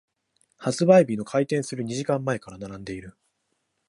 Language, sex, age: Japanese, male, 19-29